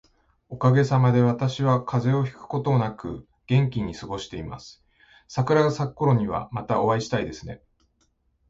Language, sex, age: Japanese, male, 50-59